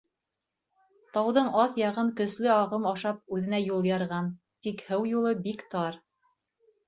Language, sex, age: Bashkir, female, 40-49